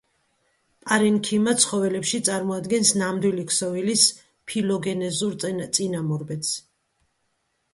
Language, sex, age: Georgian, female, 50-59